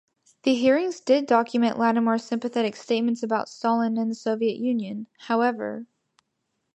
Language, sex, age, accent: English, female, under 19, United States English